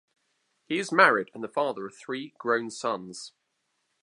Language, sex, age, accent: English, male, 40-49, England English